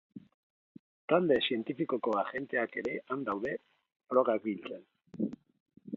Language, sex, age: Basque, male, 30-39